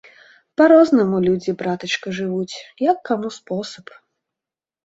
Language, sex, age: Belarusian, female, 30-39